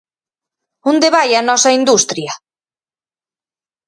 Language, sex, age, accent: Galician, female, 40-49, Atlántico (seseo e gheada)